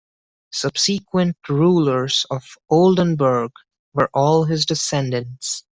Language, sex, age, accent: English, male, 19-29, India and South Asia (India, Pakistan, Sri Lanka)